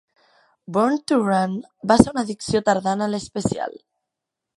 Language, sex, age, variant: Catalan, female, 19-29, Central